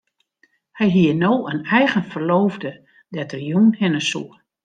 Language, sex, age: Western Frisian, female, 60-69